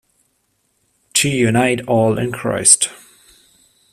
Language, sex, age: English, male, 30-39